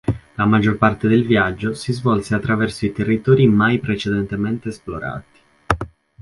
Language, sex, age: Italian, male, 19-29